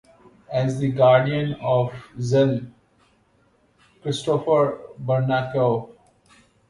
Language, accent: English, India and South Asia (India, Pakistan, Sri Lanka)